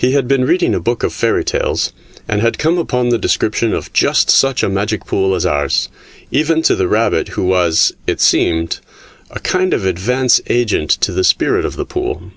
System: none